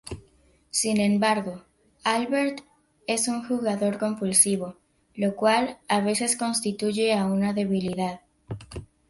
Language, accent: Spanish, Caribe: Cuba, Venezuela, Puerto Rico, República Dominicana, Panamá, Colombia caribeña, México caribeño, Costa del golfo de México